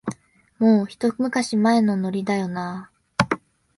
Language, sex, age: Japanese, female, 19-29